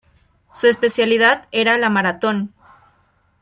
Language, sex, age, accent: Spanish, female, 19-29, México